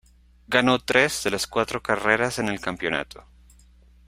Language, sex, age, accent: Spanish, male, 19-29, Andino-Pacífico: Colombia, Perú, Ecuador, oeste de Bolivia y Venezuela andina